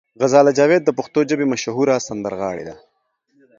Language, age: Pashto, 30-39